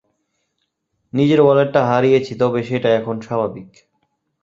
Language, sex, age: Bengali, male, 19-29